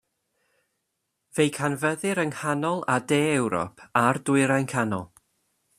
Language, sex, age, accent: Welsh, male, 30-39, Y Deyrnas Unedig Cymraeg